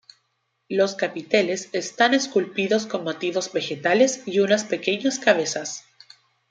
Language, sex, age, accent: Spanish, female, 19-29, Chileno: Chile, Cuyo